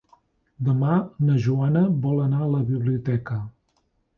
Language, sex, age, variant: Catalan, male, 40-49, Nord-Occidental